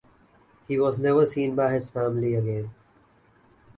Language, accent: English, India and South Asia (India, Pakistan, Sri Lanka)